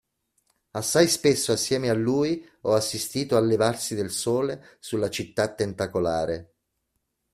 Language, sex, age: Italian, male, 50-59